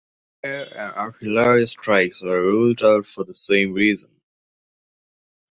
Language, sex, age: English, male, 19-29